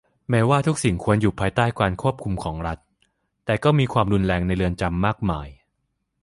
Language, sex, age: Thai, male, 19-29